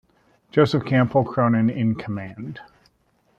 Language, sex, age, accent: English, male, 40-49, United States English